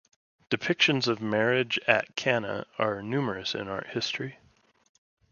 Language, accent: English, United States English